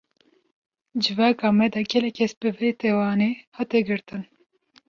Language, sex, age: Kurdish, female, 19-29